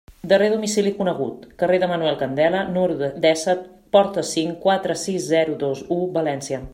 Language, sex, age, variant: Catalan, female, 40-49, Central